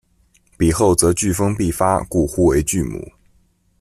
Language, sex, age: Chinese, male, under 19